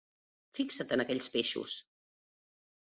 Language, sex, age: Catalan, female, 40-49